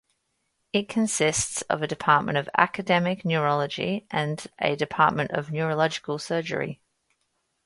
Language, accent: English, Australian English